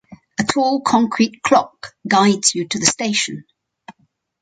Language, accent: English, England English